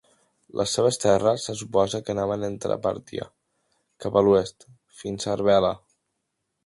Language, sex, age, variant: Catalan, male, under 19, Central